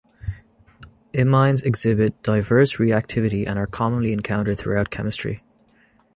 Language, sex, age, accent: English, male, 19-29, Irish English